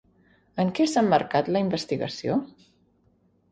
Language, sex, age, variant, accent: Catalan, female, 60-69, Central, central